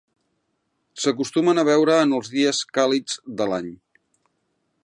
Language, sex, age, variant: Catalan, male, 50-59, Central